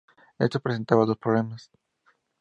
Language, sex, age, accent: Spanish, male, 19-29, México